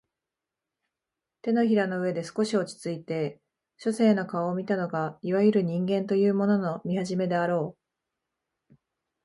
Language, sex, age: Japanese, female, 30-39